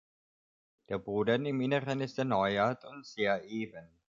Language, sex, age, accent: German, male, 30-39, Österreichisches Deutsch